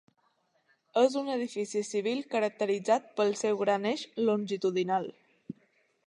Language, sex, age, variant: Catalan, female, under 19, Balear